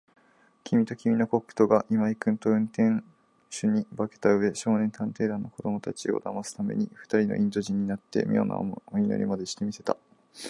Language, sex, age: Japanese, male, 19-29